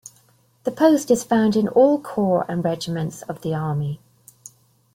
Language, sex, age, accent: English, female, 50-59, England English